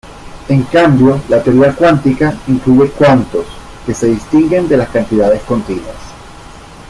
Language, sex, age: Spanish, male, 50-59